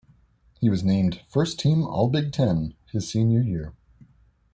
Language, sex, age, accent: English, male, 19-29, United States English